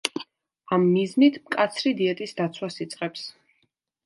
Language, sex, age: Georgian, female, 19-29